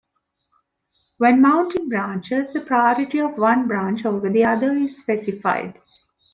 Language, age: English, 50-59